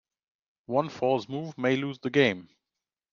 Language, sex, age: English, male, 30-39